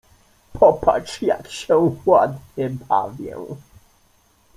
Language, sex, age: Polish, male, 19-29